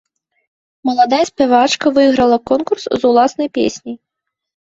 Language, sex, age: Belarusian, female, 19-29